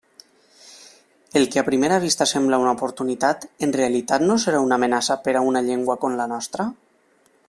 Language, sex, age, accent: Catalan, male, 19-29, valencià